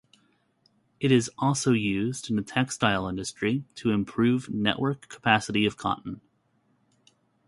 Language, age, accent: English, 19-29, United States English